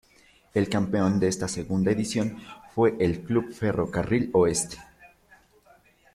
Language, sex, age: Spanish, male, 19-29